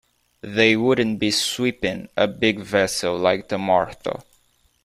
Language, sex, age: English, male, 19-29